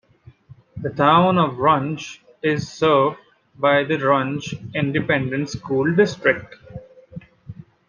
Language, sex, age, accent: English, male, 19-29, India and South Asia (India, Pakistan, Sri Lanka)